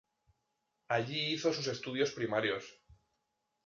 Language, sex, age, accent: Spanish, male, 30-39, España: Norte peninsular (Asturias, Castilla y León, Cantabria, País Vasco, Navarra, Aragón, La Rioja, Guadalajara, Cuenca)